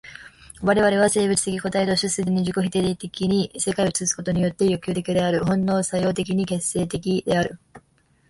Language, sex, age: Japanese, female, under 19